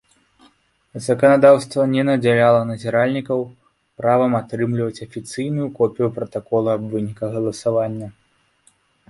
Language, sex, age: Belarusian, male, 19-29